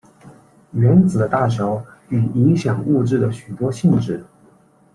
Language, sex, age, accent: Chinese, male, 19-29, 出生地：四川省